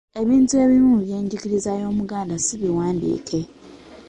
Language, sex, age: Ganda, male, 19-29